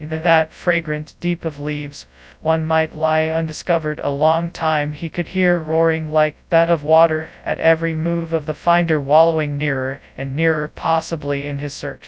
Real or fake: fake